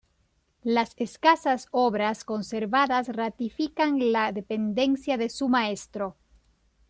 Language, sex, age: Spanish, female, 30-39